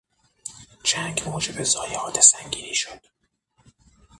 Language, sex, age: Persian, male, 30-39